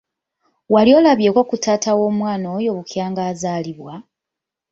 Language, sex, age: Ganda, female, 19-29